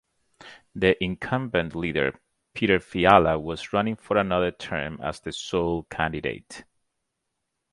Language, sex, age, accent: English, male, 40-49, United States English